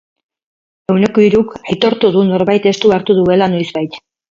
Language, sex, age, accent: Basque, female, 50-59, Erdialdekoa edo Nafarra (Gipuzkoa, Nafarroa)